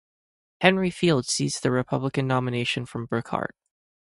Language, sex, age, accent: English, male, 19-29, United States English